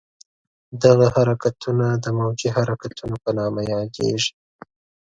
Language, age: Pashto, 19-29